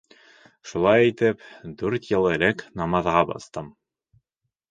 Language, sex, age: Bashkir, male, under 19